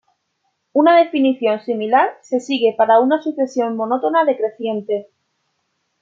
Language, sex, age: Spanish, female, 30-39